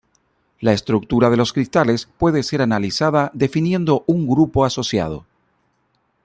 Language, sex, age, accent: Spanish, male, 50-59, América central